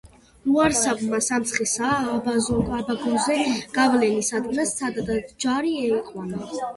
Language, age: Georgian, under 19